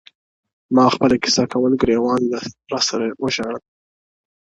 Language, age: Pashto, 19-29